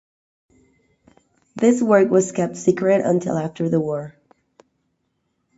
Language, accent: English, United States English